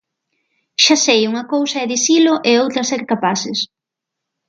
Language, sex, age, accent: Galician, female, 40-49, Atlántico (seseo e gheada); Normativo (estándar)